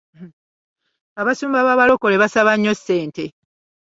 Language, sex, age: Ganda, female, 50-59